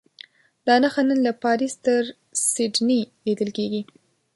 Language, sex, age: Pashto, female, 19-29